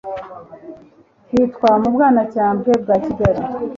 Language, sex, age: Kinyarwanda, female, 40-49